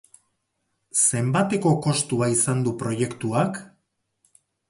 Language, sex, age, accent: Basque, male, 40-49, Erdialdekoa edo Nafarra (Gipuzkoa, Nafarroa)